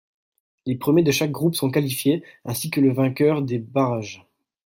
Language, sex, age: French, male, 19-29